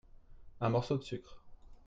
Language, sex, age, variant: French, male, 30-39, Français de métropole